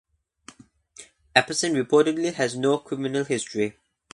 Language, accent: English, Australian English